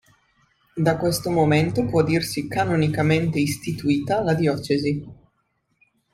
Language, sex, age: Italian, female, 19-29